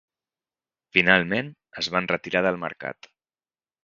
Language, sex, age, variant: Catalan, male, 30-39, Central